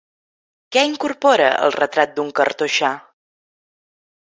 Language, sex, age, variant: Catalan, female, 19-29, Central